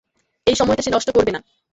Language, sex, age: Bengali, female, under 19